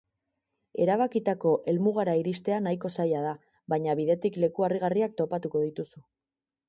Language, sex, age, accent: Basque, female, 19-29, Mendebalekoa (Araba, Bizkaia, Gipuzkoako mendebaleko herri batzuk)